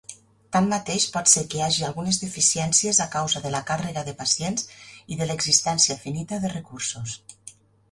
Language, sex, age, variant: Catalan, female, 40-49, Nord-Occidental